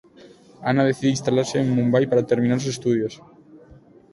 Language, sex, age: Spanish, male, 19-29